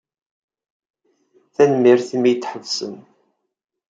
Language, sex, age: Kabyle, male, 30-39